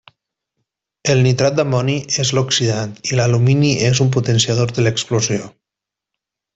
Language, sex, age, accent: Catalan, male, 30-39, valencià